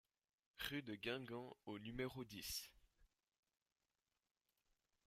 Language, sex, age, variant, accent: French, male, under 19, Français d'Europe, Français de Suisse